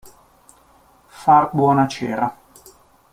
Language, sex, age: Italian, male, 30-39